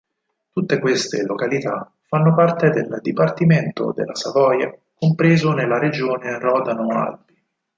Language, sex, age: Italian, male, 30-39